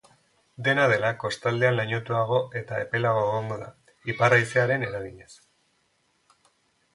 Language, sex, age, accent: Basque, male, 40-49, Mendebalekoa (Araba, Bizkaia, Gipuzkoako mendebaleko herri batzuk)